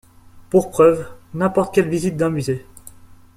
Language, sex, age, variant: French, male, 19-29, Français de métropole